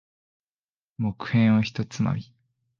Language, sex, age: Japanese, male, 19-29